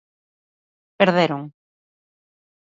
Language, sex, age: Galician, female, 40-49